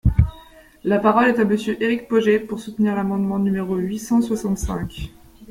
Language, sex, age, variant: French, female, 19-29, Français de métropole